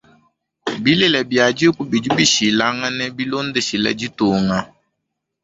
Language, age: Luba-Lulua, 19-29